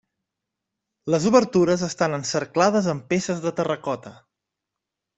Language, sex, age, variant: Catalan, male, 30-39, Central